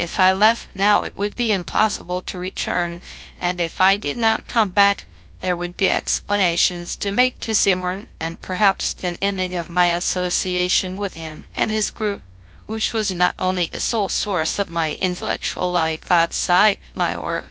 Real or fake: fake